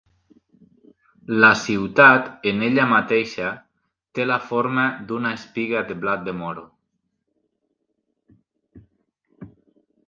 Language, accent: Catalan, Lleidatà